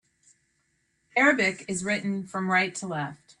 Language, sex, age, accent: English, female, 60-69, United States English